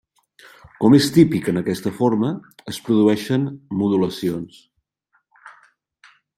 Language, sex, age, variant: Catalan, male, 50-59, Central